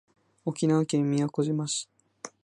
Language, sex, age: Japanese, female, 90+